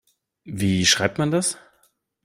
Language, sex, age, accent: German, male, 19-29, Deutschland Deutsch